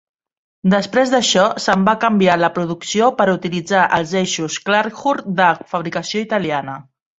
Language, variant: Catalan, Central